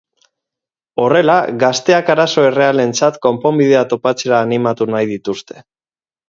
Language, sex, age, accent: Basque, male, 40-49, Mendebalekoa (Araba, Bizkaia, Gipuzkoako mendebaleko herri batzuk)